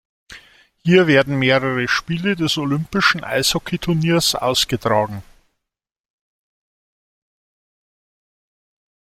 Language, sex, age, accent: German, male, 50-59, Deutschland Deutsch